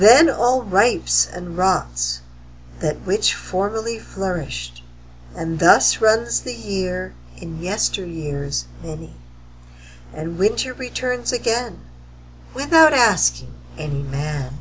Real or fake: real